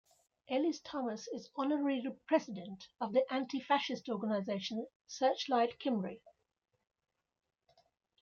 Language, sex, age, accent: English, female, 60-69, England English